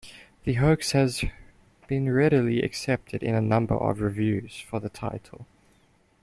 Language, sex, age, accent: English, male, 19-29, Southern African (South Africa, Zimbabwe, Namibia)